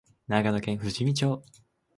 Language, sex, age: Japanese, male, 19-29